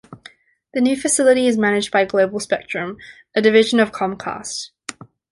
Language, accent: English, Australian English